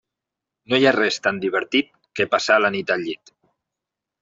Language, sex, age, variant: Catalan, male, 40-49, Central